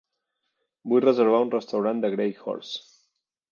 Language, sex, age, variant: Catalan, male, 30-39, Central